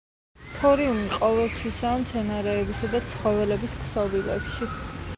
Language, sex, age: Georgian, female, 30-39